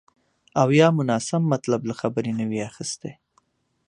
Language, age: Pashto, 30-39